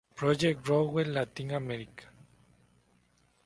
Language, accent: Spanish, América central